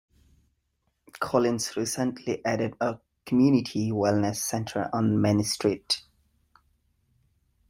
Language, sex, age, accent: English, male, 30-39, England English